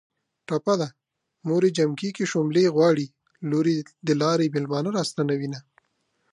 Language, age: Pashto, 19-29